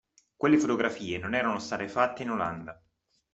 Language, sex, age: Italian, male, 30-39